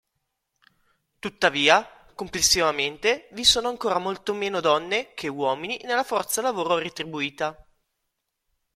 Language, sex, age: Italian, male, 30-39